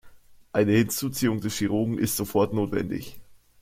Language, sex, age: German, male, under 19